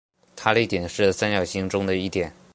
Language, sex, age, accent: Chinese, male, under 19, 出生地：浙江省